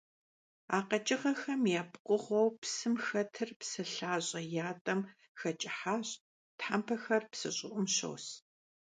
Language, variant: Kabardian, Адыгэбзэ (Къэбэрдей, Кирил, псоми зэдай)